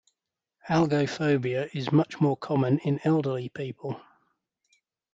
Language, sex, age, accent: English, male, 30-39, England English